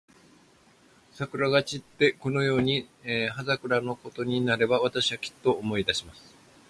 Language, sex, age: Japanese, male, 70-79